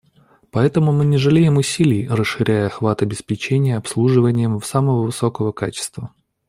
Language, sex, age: Russian, male, 30-39